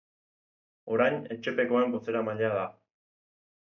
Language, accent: Basque, Erdialdekoa edo Nafarra (Gipuzkoa, Nafarroa)